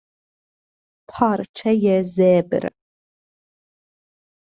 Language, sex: Persian, female